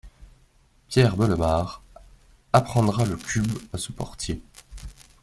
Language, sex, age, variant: French, male, 19-29, Français de métropole